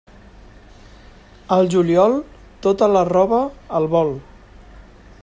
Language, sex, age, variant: Catalan, male, 40-49, Central